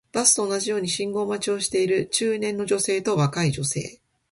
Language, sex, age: Japanese, female, 40-49